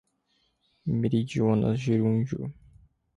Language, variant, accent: Portuguese, Portuguese (Brasil), Paulista